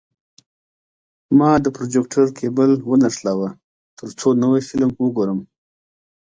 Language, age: Pashto, 40-49